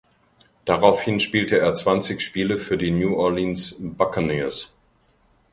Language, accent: German, Deutschland Deutsch